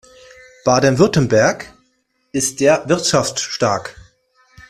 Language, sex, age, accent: German, male, 40-49, Deutschland Deutsch